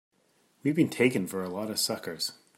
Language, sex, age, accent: English, male, 30-39, Canadian English